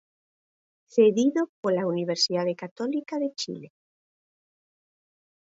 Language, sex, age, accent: Galician, female, 50-59, Oriental (común en zona oriental)